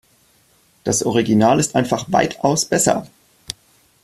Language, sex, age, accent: German, male, 30-39, Deutschland Deutsch